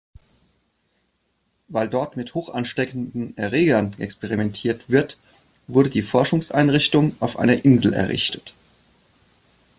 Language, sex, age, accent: German, male, 30-39, Deutschland Deutsch